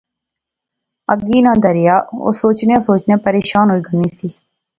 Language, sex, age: Pahari-Potwari, female, 19-29